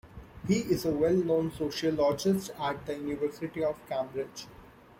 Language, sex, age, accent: English, male, 19-29, India and South Asia (India, Pakistan, Sri Lanka)